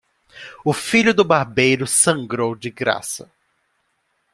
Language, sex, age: Portuguese, male, 19-29